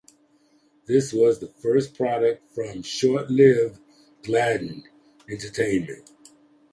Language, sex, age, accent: English, male, 80-89, United States English